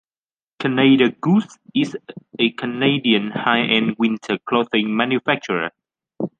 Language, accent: English, United States English